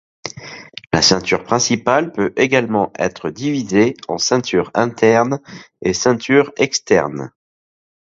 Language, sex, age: French, male, 40-49